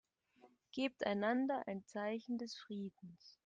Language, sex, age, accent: German, female, 30-39, Deutschland Deutsch